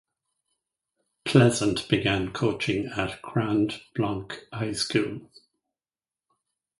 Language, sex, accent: English, male, Irish English